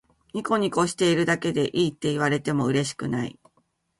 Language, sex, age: Japanese, female, 50-59